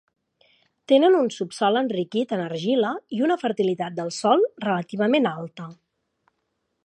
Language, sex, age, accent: Catalan, female, 30-39, central; nord-occidental